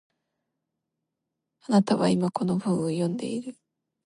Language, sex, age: Japanese, female, 19-29